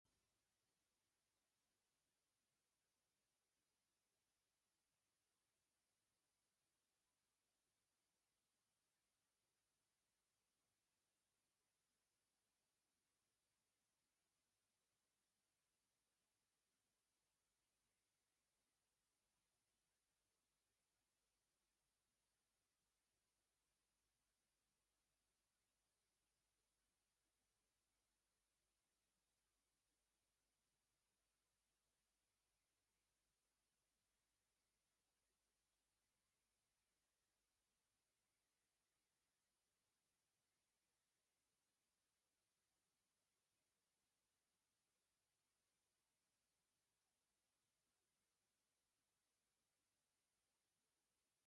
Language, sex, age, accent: Catalan, male, 40-49, valencià